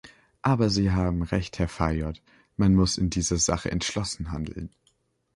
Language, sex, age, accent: German, male, under 19, Deutschland Deutsch